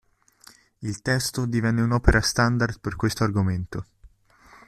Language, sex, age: Italian, male, under 19